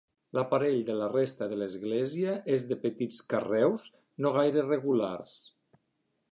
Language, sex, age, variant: Catalan, male, 40-49, Nord-Occidental